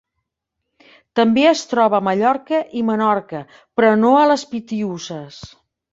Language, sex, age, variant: Catalan, female, 50-59, Central